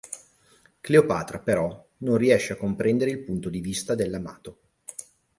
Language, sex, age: Italian, male, 30-39